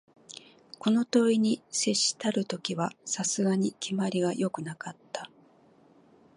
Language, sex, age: Japanese, female, 50-59